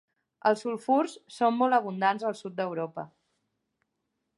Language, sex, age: Catalan, female, 30-39